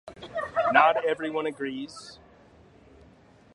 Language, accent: English, United States English